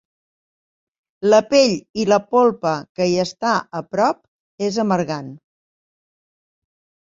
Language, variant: Catalan, Central